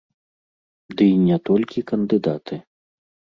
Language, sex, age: Belarusian, male, 40-49